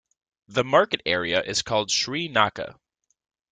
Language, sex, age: English, male, 19-29